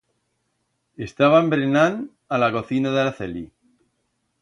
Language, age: Aragonese, 50-59